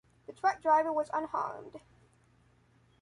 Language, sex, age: English, male, under 19